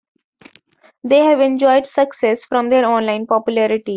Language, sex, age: English, female, 19-29